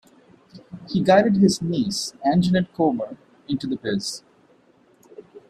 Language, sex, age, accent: English, male, 30-39, India and South Asia (India, Pakistan, Sri Lanka)